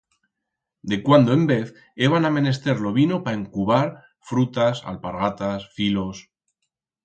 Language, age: Aragonese, 30-39